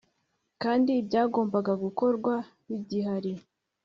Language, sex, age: Kinyarwanda, female, 19-29